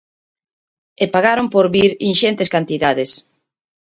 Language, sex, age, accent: Galician, female, 50-59, Central (gheada)